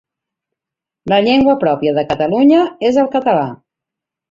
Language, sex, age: Catalan, female, 40-49